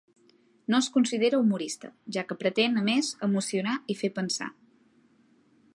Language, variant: Catalan, Central